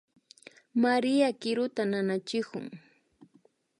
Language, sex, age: Imbabura Highland Quichua, female, 30-39